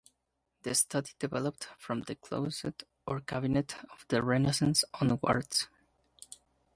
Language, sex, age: English, male, under 19